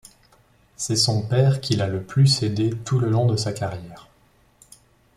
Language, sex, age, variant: French, male, 19-29, Français de métropole